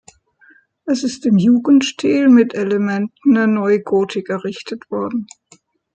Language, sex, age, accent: German, female, 60-69, Deutschland Deutsch